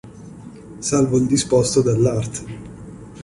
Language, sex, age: Italian, male, 19-29